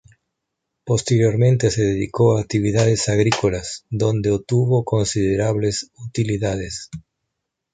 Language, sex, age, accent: Spanish, male, 50-59, Rioplatense: Argentina, Uruguay, este de Bolivia, Paraguay